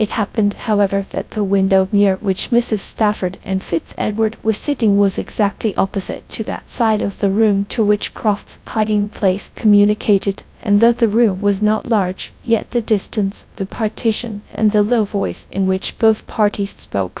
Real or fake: fake